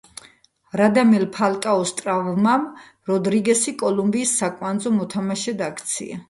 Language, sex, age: Georgian, female, 40-49